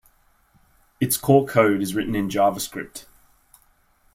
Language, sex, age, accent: English, male, 30-39, Australian English